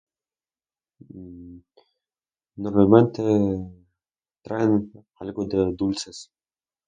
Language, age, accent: Spanish, under 19, España: Norte peninsular (Asturias, Castilla y León, Cantabria, País Vasco, Navarra, Aragón, La Rioja, Guadalajara, Cuenca)